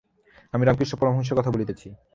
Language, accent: Bengali, প্রমিত; চলিত